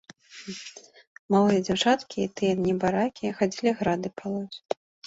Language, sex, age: Belarusian, female, 30-39